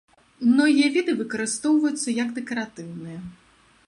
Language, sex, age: Belarusian, female, 30-39